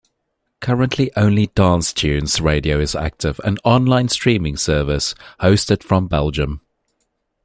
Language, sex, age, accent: English, male, 30-39, Southern African (South Africa, Zimbabwe, Namibia)